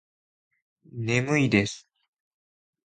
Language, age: Japanese, 19-29